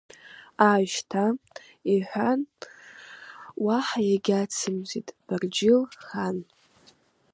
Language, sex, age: Abkhazian, female, under 19